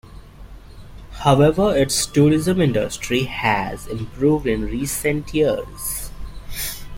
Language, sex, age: English, male, 19-29